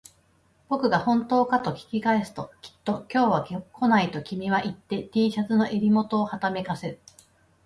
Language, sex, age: Japanese, female, 30-39